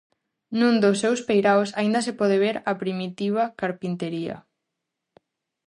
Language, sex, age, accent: Galician, female, 19-29, Normativo (estándar)